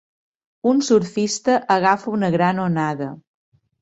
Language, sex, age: Catalan, female, 50-59